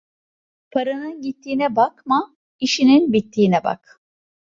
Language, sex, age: Turkish, female, 50-59